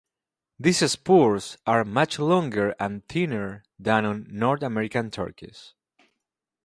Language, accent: English, United States English